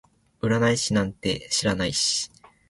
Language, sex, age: Japanese, male, under 19